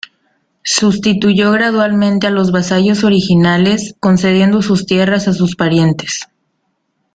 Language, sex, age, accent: Spanish, female, 19-29, México